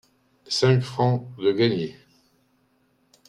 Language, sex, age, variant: French, male, 60-69, Français de métropole